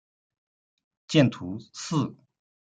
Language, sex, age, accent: Chinese, male, 30-39, 出生地：江苏省